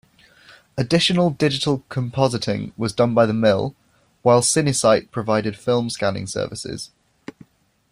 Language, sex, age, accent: English, male, 19-29, England English